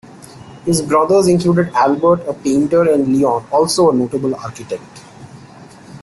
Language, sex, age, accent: English, male, 30-39, India and South Asia (India, Pakistan, Sri Lanka)